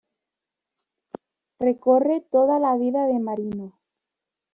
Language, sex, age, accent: Spanish, female, under 19, España: Norte peninsular (Asturias, Castilla y León, Cantabria, País Vasco, Navarra, Aragón, La Rioja, Guadalajara, Cuenca)